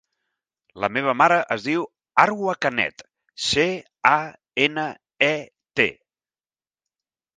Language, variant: Catalan, Central